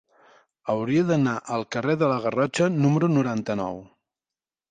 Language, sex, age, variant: Catalan, male, 40-49, Central